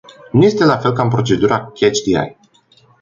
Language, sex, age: Romanian, male, 19-29